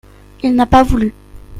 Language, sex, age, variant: French, female, under 19, Français de métropole